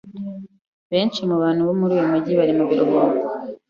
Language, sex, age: Kinyarwanda, female, 19-29